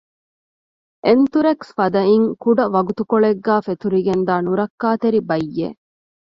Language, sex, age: Divehi, female, 30-39